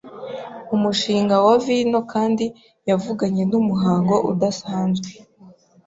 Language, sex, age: Kinyarwanda, female, 19-29